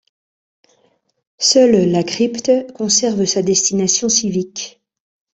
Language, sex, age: French, female, 50-59